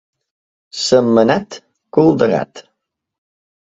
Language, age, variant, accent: Catalan, 19-29, Balear, mallorquí